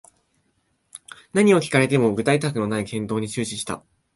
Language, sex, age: Japanese, male, 19-29